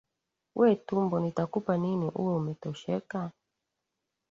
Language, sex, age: Swahili, female, 30-39